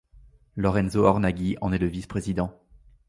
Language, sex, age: French, male, 19-29